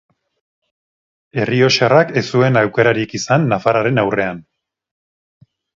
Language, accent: Basque, Erdialdekoa edo Nafarra (Gipuzkoa, Nafarroa)